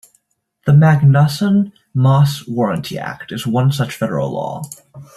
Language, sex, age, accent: English, male, under 19, United States English